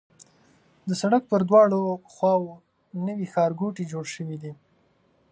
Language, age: Pashto, 19-29